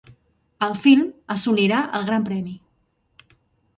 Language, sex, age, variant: Catalan, female, 30-39, Central